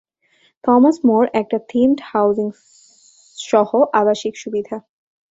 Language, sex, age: Bengali, female, 19-29